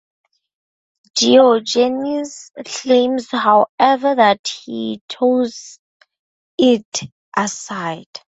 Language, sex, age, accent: English, female, 19-29, Southern African (South Africa, Zimbabwe, Namibia)